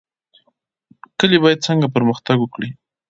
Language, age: Pashto, 19-29